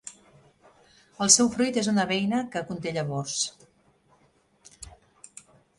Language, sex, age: Catalan, female, 50-59